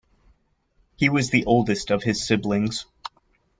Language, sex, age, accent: English, male, 30-39, United States English